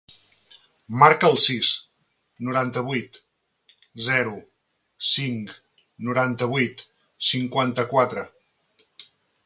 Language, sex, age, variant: Catalan, male, 40-49, Central